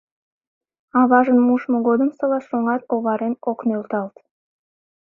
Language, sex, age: Mari, female, 19-29